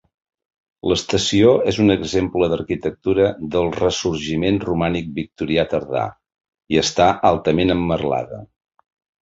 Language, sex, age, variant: Catalan, male, 60-69, Central